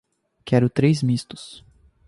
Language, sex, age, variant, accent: Portuguese, male, 19-29, Portuguese (Brasil), Paulista